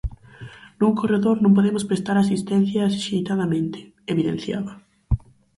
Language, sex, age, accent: Galician, female, under 19, Normativo (estándar)